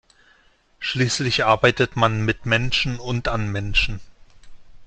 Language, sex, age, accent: German, male, 40-49, Deutschland Deutsch